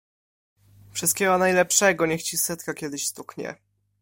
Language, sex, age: Polish, male, under 19